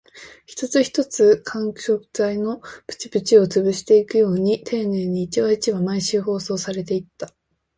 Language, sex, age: Japanese, female, 19-29